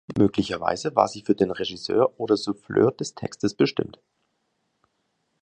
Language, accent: German, Deutschland Deutsch